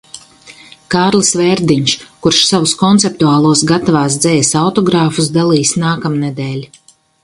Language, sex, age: Latvian, female, 50-59